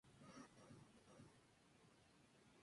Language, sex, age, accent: Spanish, male, 19-29, México